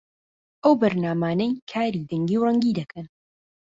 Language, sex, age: Central Kurdish, female, 19-29